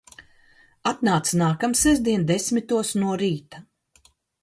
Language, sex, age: Latvian, female, 50-59